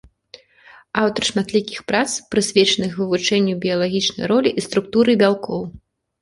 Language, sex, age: Belarusian, female, 19-29